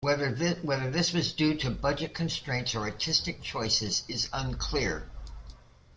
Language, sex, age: English, female, 70-79